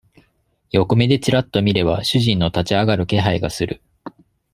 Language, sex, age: Japanese, male, 30-39